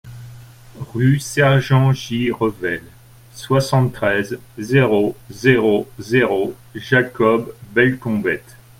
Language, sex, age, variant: French, male, 40-49, Français de métropole